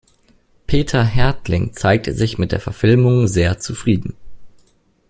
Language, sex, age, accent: German, male, under 19, Deutschland Deutsch